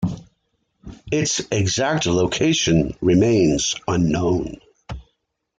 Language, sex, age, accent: English, male, 50-59, United States English